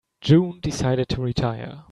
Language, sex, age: English, male, 19-29